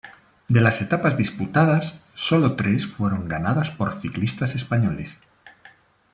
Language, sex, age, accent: Spanish, male, 40-49, España: Norte peninsular (Asturias, Castilla y León, Cantabria, País Vasco, Navarra, Aragón, La Rioja, Guadalajara, Cuenca)